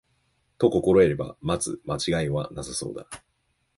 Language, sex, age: Japanese, male, 19-29